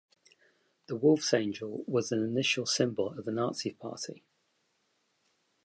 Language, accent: English, England English